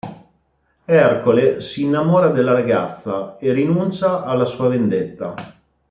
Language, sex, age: Italian, male, 40-49